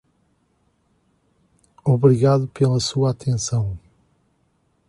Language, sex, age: Portuguese, male, 40-49